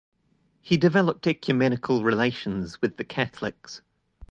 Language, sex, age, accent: English, male, 40-49, New Zealand English